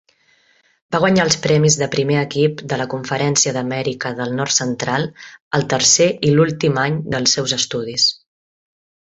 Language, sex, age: Catalan, female, 30-39